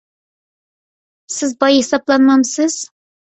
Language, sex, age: Uyghur, female, 30-39